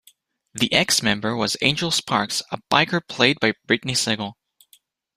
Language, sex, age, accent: English, male, under 19, United States English